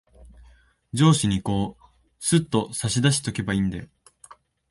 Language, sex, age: Japanese, male, 19-29